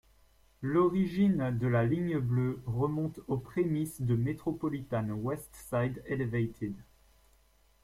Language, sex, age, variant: French, male, 19-29, Français de métropole